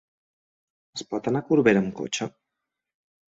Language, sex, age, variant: Catalan, male, 19-29, Central